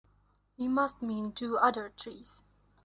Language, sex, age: English, female, under 19